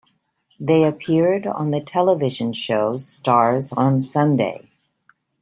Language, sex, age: English, female, 60-69